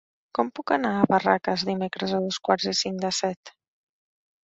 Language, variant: Catalan, Central